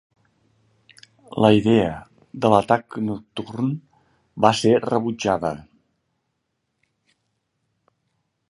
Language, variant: Catalan, Central